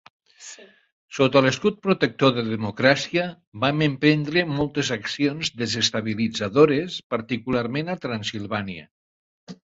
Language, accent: Catalan, Lleida